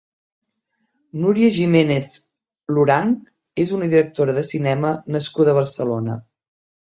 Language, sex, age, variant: Catalan, female, 50-59, Central